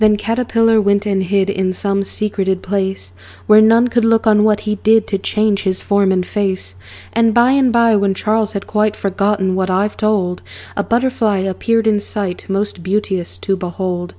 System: none